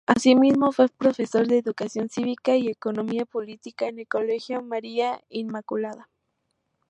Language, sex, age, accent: Spanish, female, 19-29, México